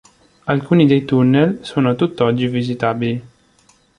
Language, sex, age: Italian, male, 19-29